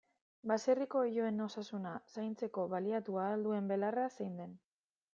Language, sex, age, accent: Basque, female, 19-29, Mendebalekoa (Araba, Bizkaia, Gipuzkoako mendebaleko herri batzuk)